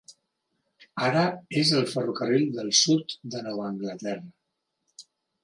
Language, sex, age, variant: Catalan, male, 40-49, Central